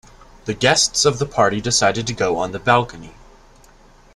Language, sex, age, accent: English, male, under 19, United States English